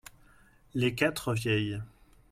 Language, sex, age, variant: French, male, 30-39, Français de métropole